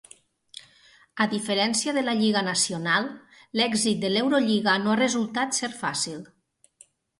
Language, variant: Catalan, Nord-Occidental